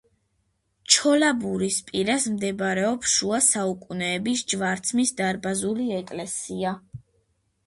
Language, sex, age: Georgian, female, under 19